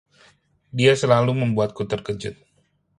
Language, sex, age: Indonesian, male, 40-49